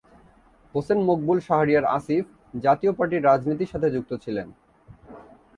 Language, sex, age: Bengali, male, 19-29